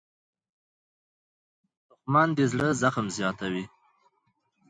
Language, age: Pashto, 19-29